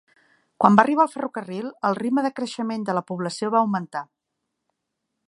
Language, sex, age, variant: Catalan, female, 50-59, Central